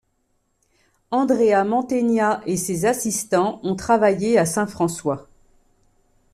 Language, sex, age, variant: French, female, 50-59, Français de métropole